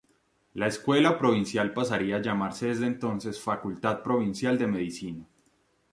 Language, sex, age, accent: Spanish, male, 19-29, Andino-Pacífico: Colombia, Perú, Ecuador, oeste de Bolivia y Venezuela andina